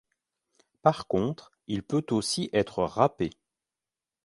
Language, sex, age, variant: French, male, 50-59, Français de métropole